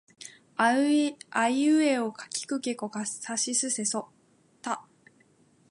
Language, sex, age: Japanese, female, 19-29